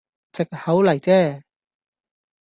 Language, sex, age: Cantonese, male, 19-29